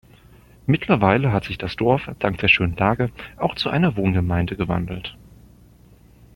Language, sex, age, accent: German, male, 30-39, Deutschland Deutsch